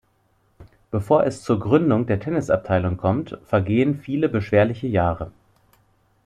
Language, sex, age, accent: German, male, 30-39, Deutschland Deutsch